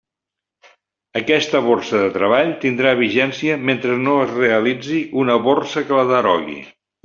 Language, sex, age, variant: Catalan, male, 70-79, Central